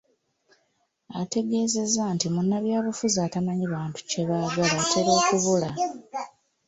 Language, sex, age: Ganda, female, 19-29